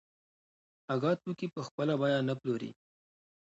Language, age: Pashto, 30-39